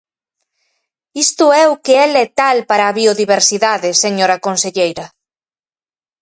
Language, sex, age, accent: Galician, female, 40-49, Atlántico (seseo e gheada)